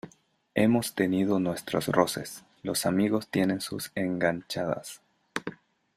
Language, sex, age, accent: Spanish, male, 19-29, Chileno: Chile, Cuyo